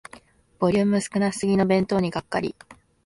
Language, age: Japanese, 19-29